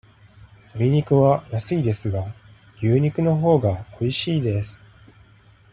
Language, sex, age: Japanese, male, 30-39